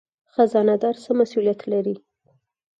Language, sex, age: Pashto, female, 19-29